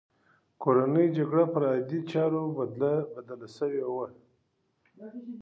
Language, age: Pashto, 40-49